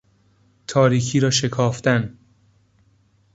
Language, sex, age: Persian, male, 19-29